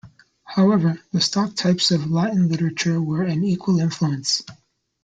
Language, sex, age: English, male, 40-49